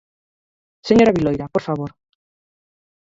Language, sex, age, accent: Galician, female, 30-39, Central (gheada)